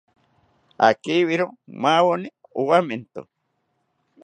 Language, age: South Ucayali Ashéninka, 60-69